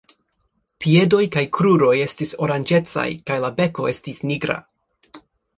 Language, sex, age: Esperanto, male, 30-39